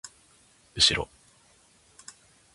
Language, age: Japanese, 19-29